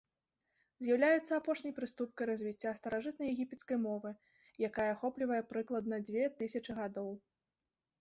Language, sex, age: Belarusian, female, 19-29